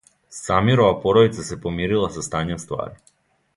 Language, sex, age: Serbian, male, 19-29